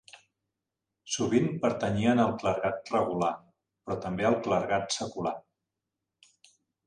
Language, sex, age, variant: Catalan, male, 40-49, Central